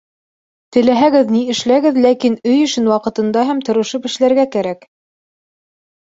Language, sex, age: Bashkir, female, 19-29